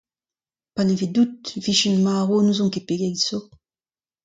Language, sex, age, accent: Breton, female, 50-59, Kerneveg